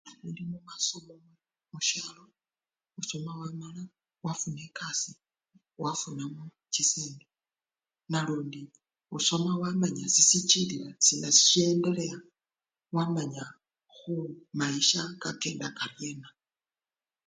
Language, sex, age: Luyia, female, 50-59